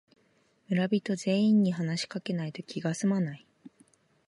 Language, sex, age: Japanese, female, 19-29